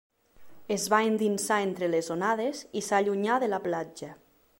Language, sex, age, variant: Catalan, female, 19-29, Nord-Occidental